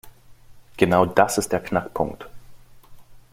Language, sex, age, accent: German, male, 30-39, Deutschland Deutsch